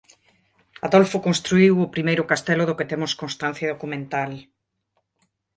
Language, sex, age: Galician, female, 50-59